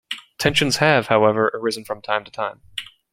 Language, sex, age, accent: English, male, 19-29, United States English